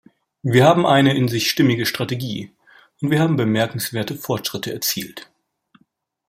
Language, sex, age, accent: German, male, 30-39, Deutschland Deutsch